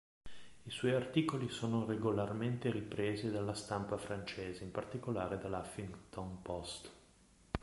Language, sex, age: Italian, male, 40-49